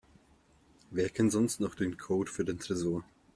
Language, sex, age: German, male, 19-29